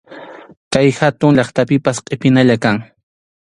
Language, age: Arequipa-La Unión Quechua, 30-39